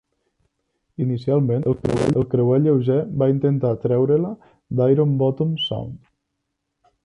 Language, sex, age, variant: Catalan, male, 19-29, Nord-Occidental